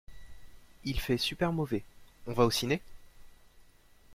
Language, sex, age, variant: French, male, 19-29, Français de métropole